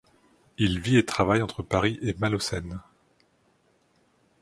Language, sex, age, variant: French, male, 30-39, Français de métropole